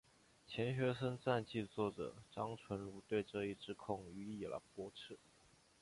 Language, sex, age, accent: Chinese, male, 19-29, 出生地：江西省